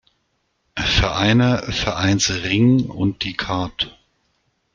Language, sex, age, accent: German, male, 40-49, Deutschland Deutsch